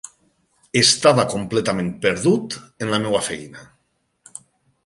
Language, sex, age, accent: Catalan, male, 40-49, valencià